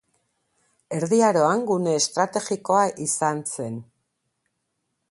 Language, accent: Basque, Mendebalekoa (Araba, Bizkaia, Gipuzkoako mendebaleko herri batzuk)